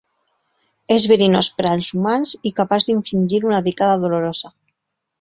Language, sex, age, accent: Catalan, female, 40-49, valencià